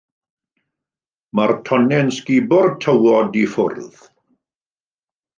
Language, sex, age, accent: Welsh, male, 50-59, Y Deyrnas Unedig Cymraeg